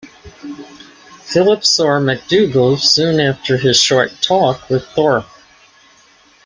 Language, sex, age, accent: English, female, 60-69, United States English